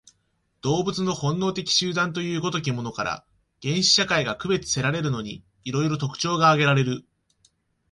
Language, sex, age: Japanese, male, 19-29